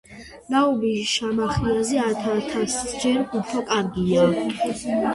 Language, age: Georgian, under 19